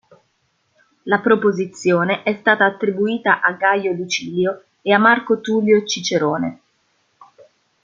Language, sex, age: Italian, female, 19-29